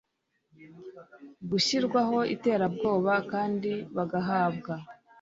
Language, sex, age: Kinyarwanda, female, 30-39